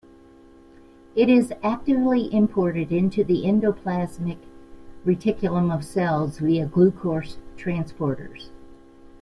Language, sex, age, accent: English, female, 70-79, United States English